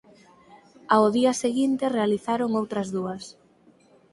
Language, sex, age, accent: Galician, female, 19-29, Normativo (estándar)